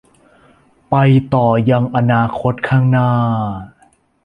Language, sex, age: Thai, male, 19-29